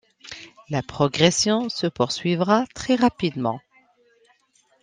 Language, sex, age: French, female, 40-49